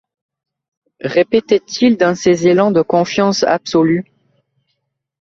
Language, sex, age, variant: French, male, under 19, Français de métropole